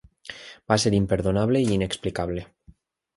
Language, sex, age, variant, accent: Catalan, male, 19-29, Valencià meridional, valencià